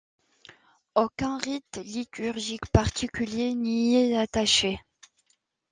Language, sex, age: French, female, 19-29